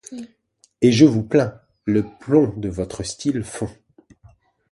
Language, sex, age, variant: French, male, 40-49, Français de métropole